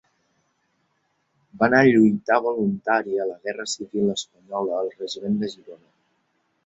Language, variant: Catalan, Balear